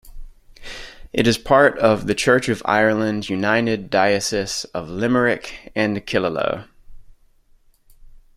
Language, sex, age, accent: English, male, 30-39, United States English